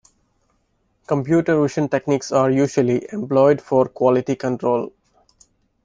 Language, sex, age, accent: English, male, 30-39, India and South Asia (India, Pakistan, Sri Lanka)